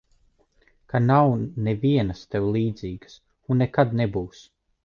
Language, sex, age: Latvian, male, 30-39